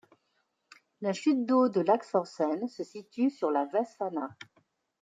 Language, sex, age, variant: French, female, 40-49, Français de métropole